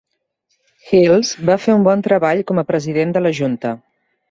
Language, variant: Catalan, Central